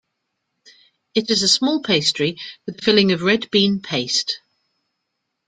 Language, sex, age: English, female, 50-59